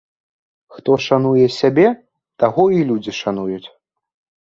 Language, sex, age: Belarusian, male, under 19